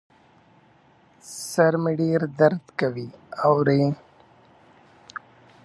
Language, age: Pashto, 19-29